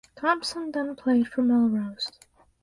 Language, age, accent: English, under 19, Canadian English